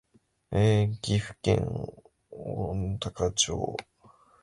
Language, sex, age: Japanese, male, 19-29